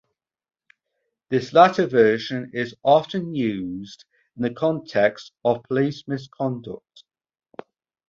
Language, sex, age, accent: English, male, 40-49, England English